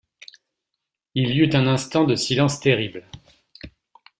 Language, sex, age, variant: French, male, 40-49, Français de métropole